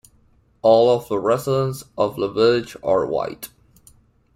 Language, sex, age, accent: English, male, 19-29, United States English